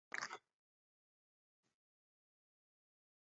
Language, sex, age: Bengali, male, 19-29